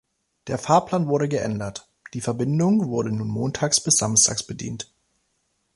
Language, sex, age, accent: German, male, 19-29, Deutschland Deutsch